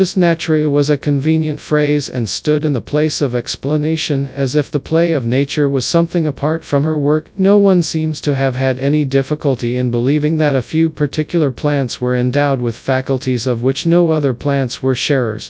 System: TTS, FastPitch